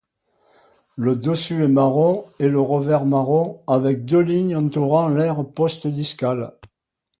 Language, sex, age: French, male, 70-79